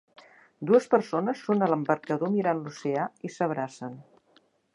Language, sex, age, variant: Catalan, female, 60-69, Central